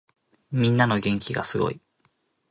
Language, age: Japanese, 19-29